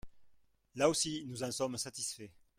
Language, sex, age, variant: French, male, 50-59, Français de métropole